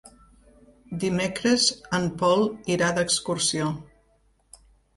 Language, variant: Catalan, Central